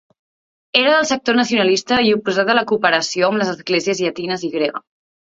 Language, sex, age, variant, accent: Catalan, female, 19-29, Central, Barceloní